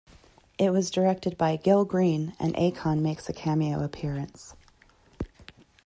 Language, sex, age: English, female, 30-39